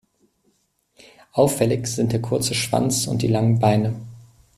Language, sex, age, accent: German, male, 19-29, Deutschland Deutsch